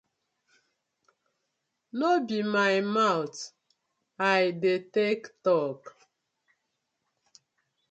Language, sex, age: Nigerian Pidgin, female, 30-39